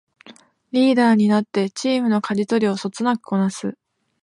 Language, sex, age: Japanese, female, 19-29